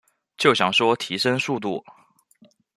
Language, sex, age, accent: Chinese, male, 19-29, 出生地：湖北省